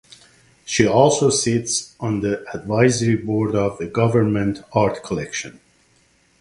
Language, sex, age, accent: English, male, 50-59, United States English